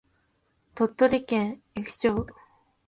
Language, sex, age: Japanese, female, 19-29